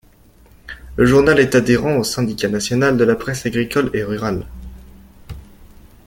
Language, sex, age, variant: French, male, under 19, Français de métropole